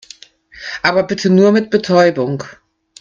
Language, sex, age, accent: German, female, 50-59, Deutschland Deutsch